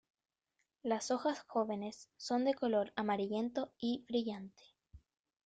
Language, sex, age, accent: Spanish, female, under 19, Chileno: Chile, Cuyo